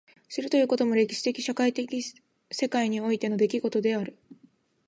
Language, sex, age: Japanese, female, 19-29